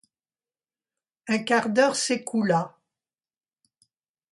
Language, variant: French, Français de métropole